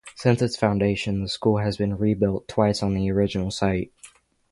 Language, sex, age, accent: English, male, under 19, United States English